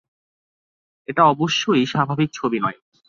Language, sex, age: Bengali, male, 19-29